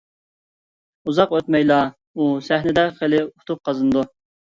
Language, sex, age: Uyghur, male, 30-39